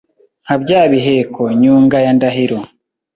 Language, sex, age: Kinyarwanda, male, 19-29